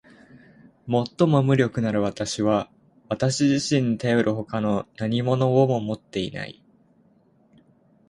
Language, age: Japanese, 19-29